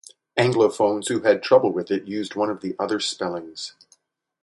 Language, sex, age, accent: English, male, 60-69, United States English